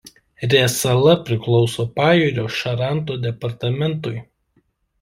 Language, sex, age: Lithuanian, male, 19-29